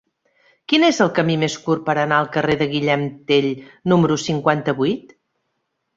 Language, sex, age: Catalan, female, 50-59